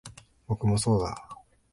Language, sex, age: Japanese, male, 19-29